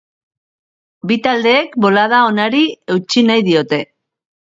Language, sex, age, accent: Basque, female, 19-29, Erdialdekoa edo Nafarra (Gipuzkoa, Nafarroa)